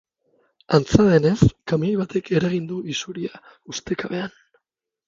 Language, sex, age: Basque, male, 30-39